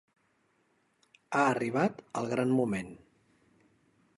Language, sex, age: Catalan, male, 50-59